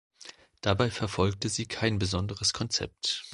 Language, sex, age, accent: German, male, 40-49, Deutschland Deutsch